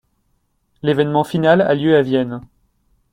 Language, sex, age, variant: French, male, 19-29, Français de métropole